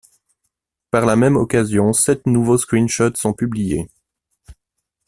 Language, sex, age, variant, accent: French, male, 40-49, Français d'Europe, Français de Suisse